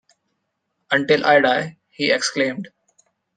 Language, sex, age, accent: English, male, 19-29, India and South Asia (India, Pakistan, Sri Lanka)